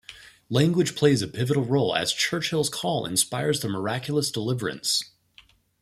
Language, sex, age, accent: English, male, 19-29, United States English